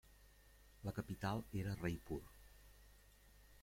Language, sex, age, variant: Catalan, male, 50-59, Central